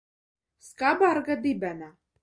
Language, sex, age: Latvian, female, 19-29